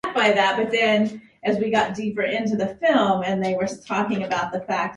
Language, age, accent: English, 19-29, United States English